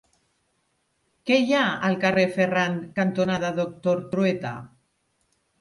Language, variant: Catalan, Central